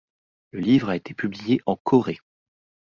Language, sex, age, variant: French, male, 30-39, Français de métropole